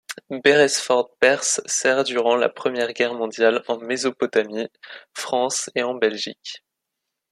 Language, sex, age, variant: French, male, under 19, Français de métropole